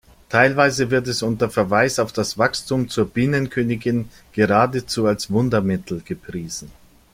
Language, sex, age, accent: German, male, 40-49, Deutschland Deutsch